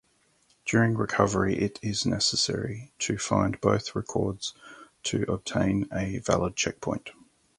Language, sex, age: English, male, 40-49